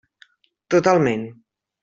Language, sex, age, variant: Catalan, female, 50-59, Central